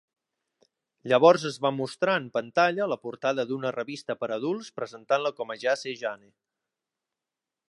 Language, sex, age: Catalan, male, 30-39